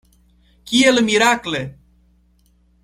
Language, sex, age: Esperanto, male, 19-29